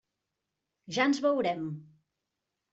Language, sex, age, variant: Catalan, female, 40-49, Central